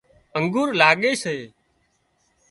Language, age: Wadiyara Koli, 19-29